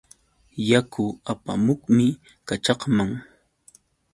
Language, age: Yauyos Quechua, 30-39